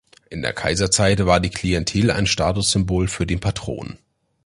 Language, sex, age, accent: German, male, 19-29, Deutschland Deutsch